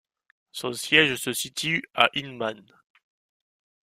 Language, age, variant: French, 19-29, Français de métropole